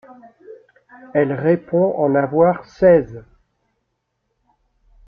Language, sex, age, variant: French, male, 40-49, Français de métropole